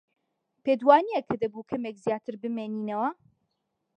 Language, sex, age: Central Kurdish, female, 30-39